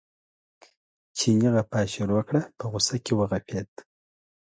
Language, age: Pashto, 30-39